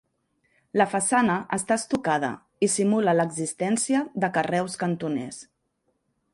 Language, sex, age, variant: Catalan, female, 40-49, Central